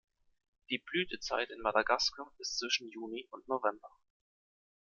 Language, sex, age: German, male, 19-29